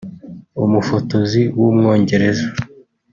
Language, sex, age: Kinyarwanda, male, 19-29